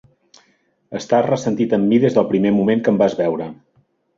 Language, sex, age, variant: Catalan, male, 40-49, Central